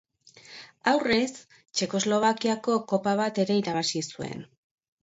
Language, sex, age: Basque, female, 40-49